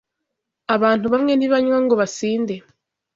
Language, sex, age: Kinyarwanda, female, 30-39